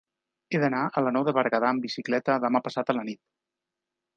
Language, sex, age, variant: Catalan, male, 30-39, Central